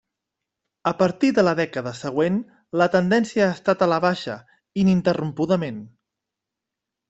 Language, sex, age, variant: Catalan, male, 30-39, Central